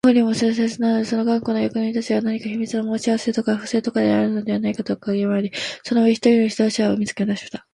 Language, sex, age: Japanese, female, 19-29